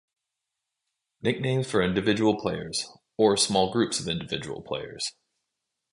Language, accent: English, midwest